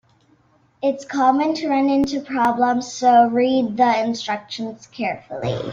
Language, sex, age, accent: English, male, 40-49, United States English